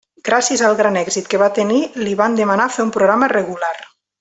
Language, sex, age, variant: Catalan, female, 30-39, Nord-Occidental